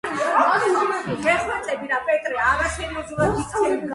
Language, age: Georgian, 90+